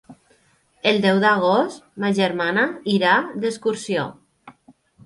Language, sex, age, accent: Catalan, female, 30-39, valencià